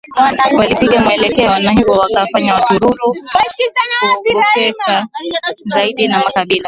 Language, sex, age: Swahili, female, 19-29